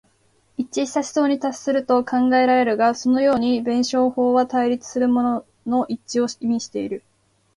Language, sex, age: Japanese, female, 19-29